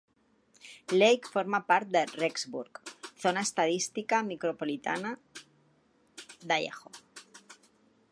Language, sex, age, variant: Catalan, female, 40-49, Central